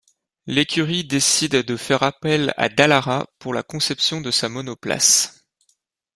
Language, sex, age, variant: French, male, 19-29, Français de métropole